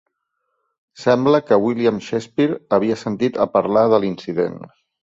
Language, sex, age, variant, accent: Catalan, male, 40-49, Central, gironí